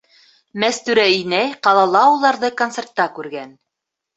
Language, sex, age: Bashkir, female, 30-39